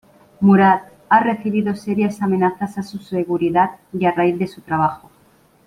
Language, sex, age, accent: Spanish, female, 50-59, España: Centro-Sur peninsular (Madrid, Toledo, Castilla-La Mancha)